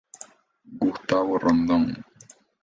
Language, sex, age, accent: Spanish, male, 19-29, Caribe: Cuba, Venezuela, Puerto Rico, República Dominicana, Panamá, Colombia caribeña, México caribeño, Costa del golfo de México